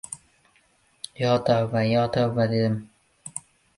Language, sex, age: Uzbek, male, under 19